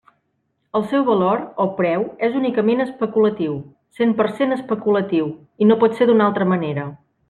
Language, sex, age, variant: Catalan, female, 30-39, Central